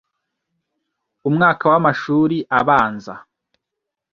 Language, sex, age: Kinyarwanda, male, 30-39